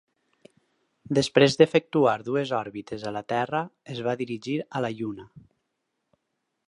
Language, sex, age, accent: Catalan, male, 19-29, valencià